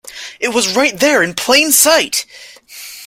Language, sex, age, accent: English, male, 19-29, United States English